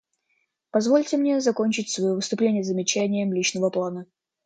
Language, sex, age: Russian, male, under 19